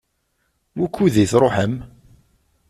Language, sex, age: Kabyle, male, 30-39